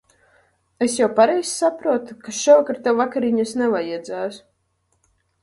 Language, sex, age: Latvian, female, 19-29